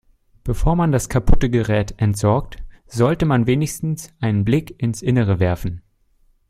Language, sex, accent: German, male, Deutschland Deutsch